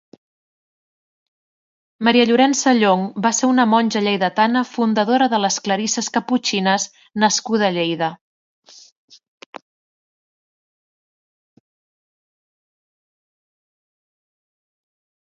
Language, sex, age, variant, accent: Catalan, female, 40-49, Central, central